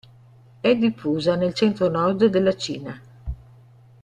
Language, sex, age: Italian, female, 70-79